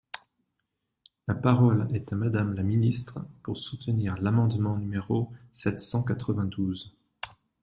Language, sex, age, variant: French, male, 40-49, Français de métropole